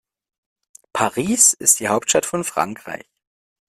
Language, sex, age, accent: German, female, 30-39, Deutschland Deutsch